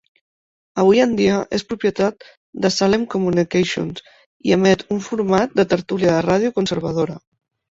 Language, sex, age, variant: Catalan, female, 30-39, Central